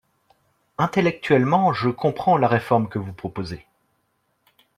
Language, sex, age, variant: French, male, 30-39, Français de métropole